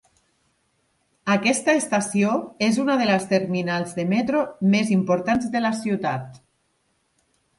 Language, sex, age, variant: Catalan, female, 40-49, Central